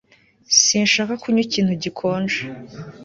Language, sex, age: Kinyarwanda, female, 19-29